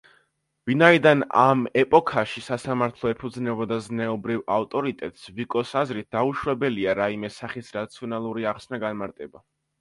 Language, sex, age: Georgian, male, under 19